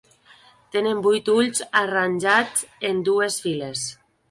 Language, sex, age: Catalan, female, 30-39